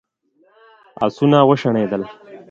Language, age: Pashto, 30-39